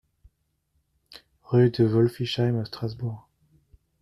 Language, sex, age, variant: French, male, 30-39, Français de métropole